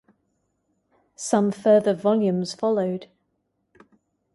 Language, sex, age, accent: English, female, 30-39, England English